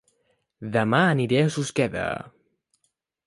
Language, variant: Catalan, Central